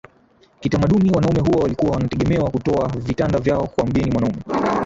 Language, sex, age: Swahili, male, 19-29